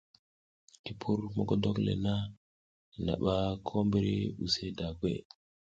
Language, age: South Giziga, 19-29